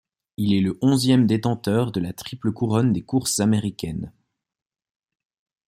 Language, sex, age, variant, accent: French, male, 19-29, Français d'Europe, Français de Suisse